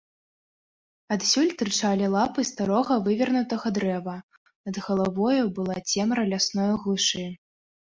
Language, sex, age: Belarusian, female, 19-29